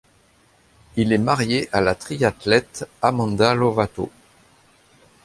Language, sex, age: French, male, 50-59